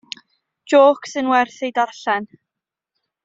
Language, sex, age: Welsh, female, 19-29